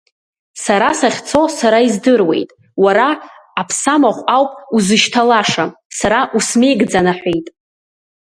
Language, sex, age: Abkhazian, female, under 19